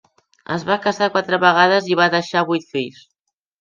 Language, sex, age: Catalan, male, under 19